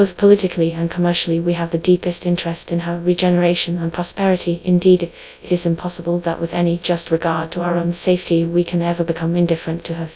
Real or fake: fake